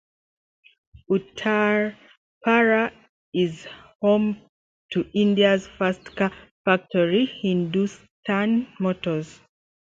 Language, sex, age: English, female, 30-39